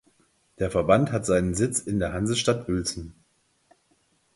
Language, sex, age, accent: German, male, 50-59, Deutschland Deutsch